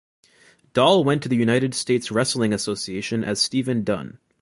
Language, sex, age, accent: English, male, 19-29, United States English